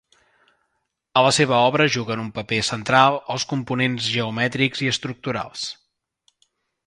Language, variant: Catalan, Central